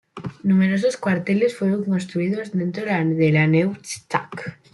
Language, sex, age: Spanish, female, 19-29